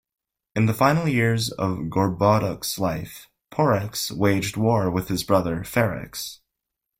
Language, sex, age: English, male, 19-29